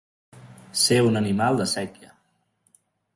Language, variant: Catalan, Central